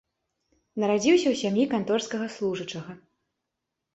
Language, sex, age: Belarusian, female, 19-29